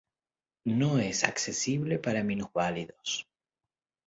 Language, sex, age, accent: Spanish, male, 40-49, Rioplatense: Argentina, Uruguay, este de Bolivia, Paraguay